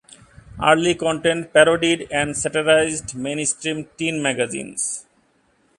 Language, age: English, 40-49